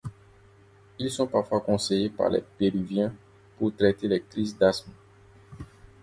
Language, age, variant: French, 19-29, Français d'Afrique subsaharienne et des îles africaines